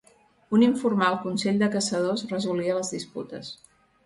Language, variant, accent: Catalan, Central, central